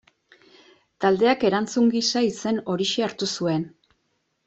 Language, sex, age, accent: Basque, female, 40-49, Erdialdekoa edo Nafarra (Gipuzkoa, Nafarroa)